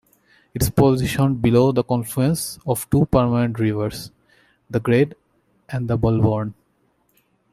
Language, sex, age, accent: English, male, 30-39, United States English